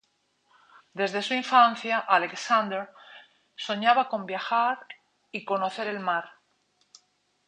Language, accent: Spanish, España: Norte peninsular (Asturias, Castilla y León, Cantabria, País Vasco, Navarra, Aragón, La Rioja, Guadalajara, Cuenca)